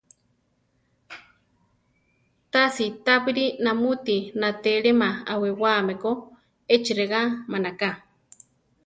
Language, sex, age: Central Tarahumara, female, 30-39